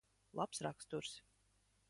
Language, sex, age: Latvian, female, 30-39